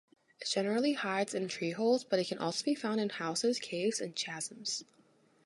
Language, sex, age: English, female, 19-29